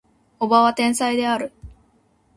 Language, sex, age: Japanese, female, 19-29